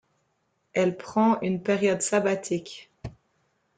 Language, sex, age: French, female, 30-39